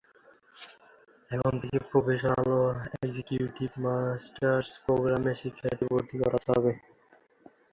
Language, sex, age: Bengali, male, under 19